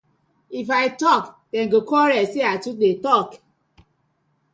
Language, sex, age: Nigerian Pidgin, female, 40-49